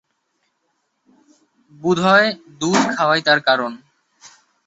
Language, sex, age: Bengali, male, 19-29